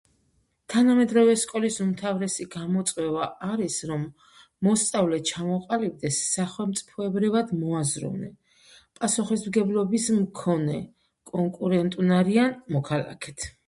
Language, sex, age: Georgian, female, 50-59